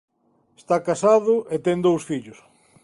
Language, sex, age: Galician, male, 40-49